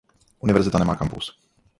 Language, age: Czech, 30-39